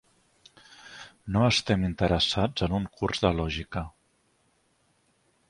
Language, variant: Catalan, Central